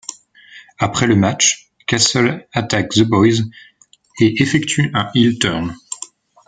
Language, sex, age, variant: French, male, 19-29, Français de métropole